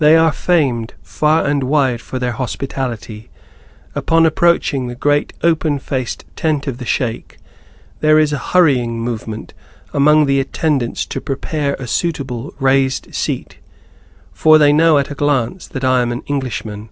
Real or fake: real